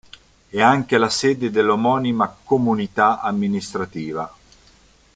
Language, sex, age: Italian, male, 50-59